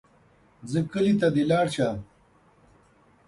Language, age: Pashto, 50-59